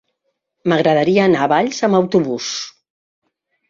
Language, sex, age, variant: Catalan, female, 60-69, Central